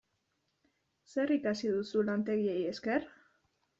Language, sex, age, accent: Basque, female, 19-29, Mendebalekoa (Araba, Bizkaia, Gipuzkoako mendebaleko herri batzuk)